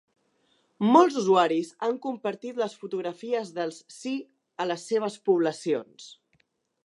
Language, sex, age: Catalan, male, 19-29